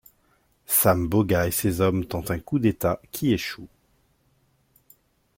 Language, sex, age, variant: French, male, 40-49, Français de métropole